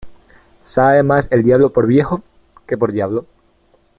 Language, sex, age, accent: Spanish, male, 19-29, México